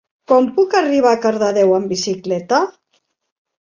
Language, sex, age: Catalan, female, 40-49